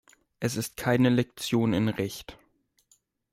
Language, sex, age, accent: German, male, 19-29, Deutschland Deutsch